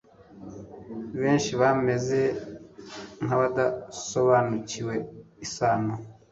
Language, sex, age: Kinyarwanda, male, 40-49